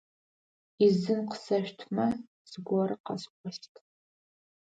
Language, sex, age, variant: Adyghe, female, 19-29, Адыгабзэ (Кирил, пстэумэ зэдыряе)